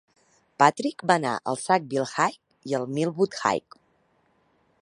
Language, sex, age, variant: Catalan, female, 40-49, Central